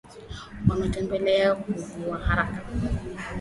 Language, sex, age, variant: Swahili, female, 19-29, Kiswahili Sanifu (EA)